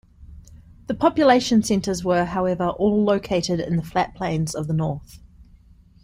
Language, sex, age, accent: English, female, 30-39, New Zealand English